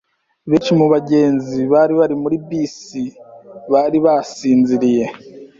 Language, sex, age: Kinyarwanda, female, 19-29